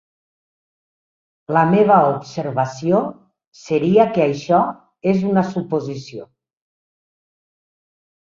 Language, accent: Catalan, valencià